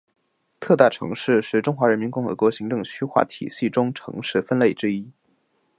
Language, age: Chinese, under 19